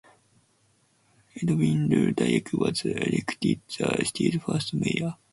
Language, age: English, under 19